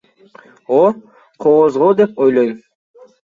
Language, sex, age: Kyrgyz, male, under 19